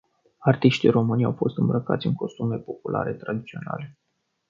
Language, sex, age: Romanian, male, 19-29